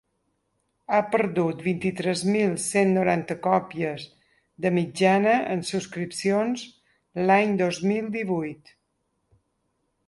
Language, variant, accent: Catalan, Balear, menorquí